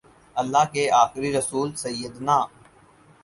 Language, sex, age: Urdu, male, 19-29